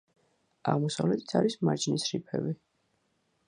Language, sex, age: Georgian, female, 40-49